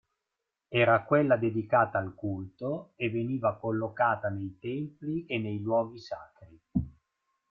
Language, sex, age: Italian, male, 50-59